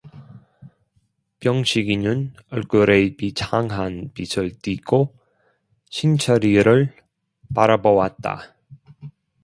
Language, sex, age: Korean, male, 30-39